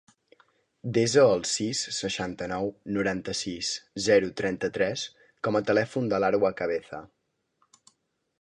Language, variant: Catalan, Central